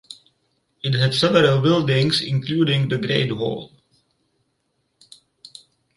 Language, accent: English, United States English; England English